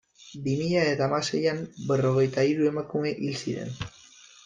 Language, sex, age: Basque, male, 19-29